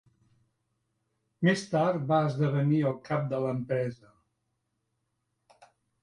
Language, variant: Catalan, Central